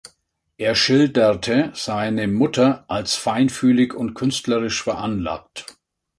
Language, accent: German, Deutschland Deutsch